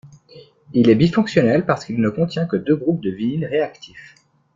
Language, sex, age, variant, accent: French, male, 19-29, Français d'Europe, Français de Suisse